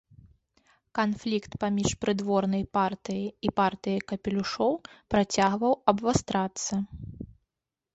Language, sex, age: Belarusian, female, 30-39